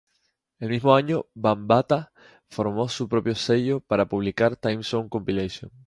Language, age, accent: Spanish, 19-29, España: Islas Canarias